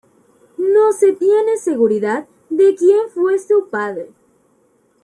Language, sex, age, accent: Spanish, female, 19-29, México